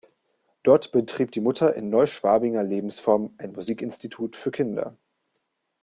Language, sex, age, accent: German, male, 19-29, Deutschland Deutsch